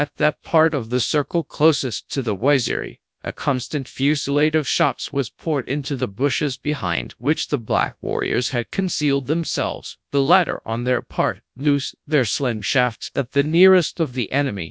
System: TTS, GradTTS